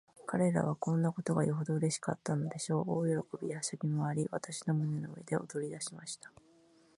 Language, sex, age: Japanese, female, 50-59